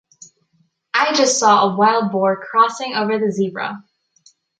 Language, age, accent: English, 30-39, Canadian English